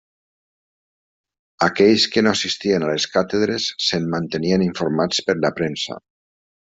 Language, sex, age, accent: Catalan, male, 50-59, valencià